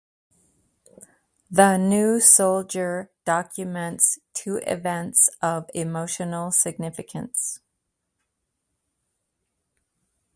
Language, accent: English, midwest